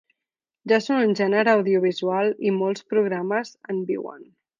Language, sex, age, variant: Catalan, female, 19-29, Central